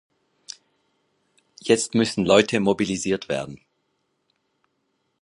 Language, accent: German, Österreichisches Deutsch